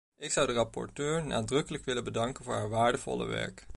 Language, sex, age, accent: Dutch, male, 19-29, Nederlands Nederlands